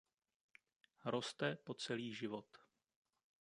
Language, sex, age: Czech, male, 30-39